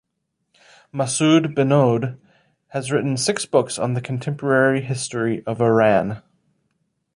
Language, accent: English, United States English